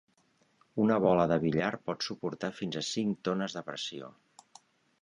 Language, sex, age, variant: Catalan, male, 50-59, Central